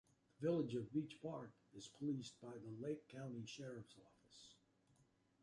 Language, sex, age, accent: English, male, 70-79, United States English